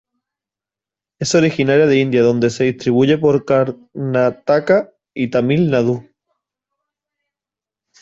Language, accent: Spanish, España: Sur peninsular (Andalucia, Extremadura, Murcia)